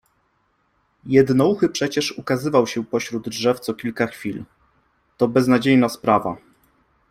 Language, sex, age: Polish, male, 30-39